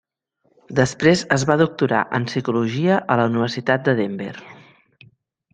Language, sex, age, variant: Catalan, female, 40-49, Central